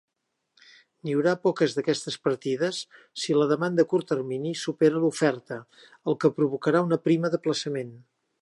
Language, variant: Catalan, Septentrional